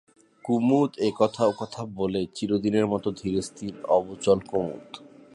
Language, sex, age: Bengali, male, 30-39